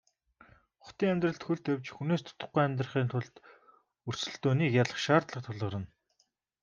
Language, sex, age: Mongolian, male, 19-29